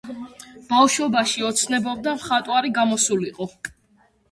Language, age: Georgian, under 19